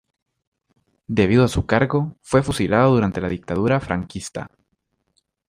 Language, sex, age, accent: Spanish, male, under 19, América central